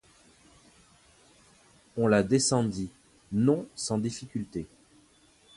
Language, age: French, 30-39